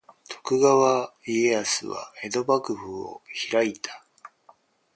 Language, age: Japanese, 50-59